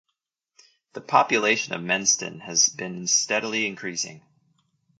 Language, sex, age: English, male, 30-39